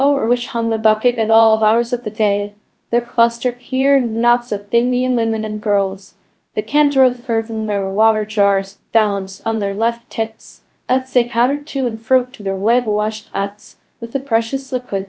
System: TTS, VITS